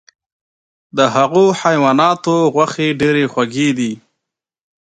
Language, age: Pashto, 19-29